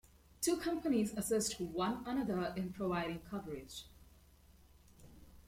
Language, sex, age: English, female, 19-29